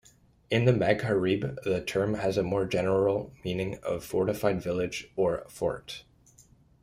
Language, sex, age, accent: English, male, 19-29, Canadian English